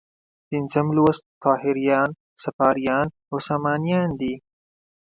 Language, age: Pashto, 19-29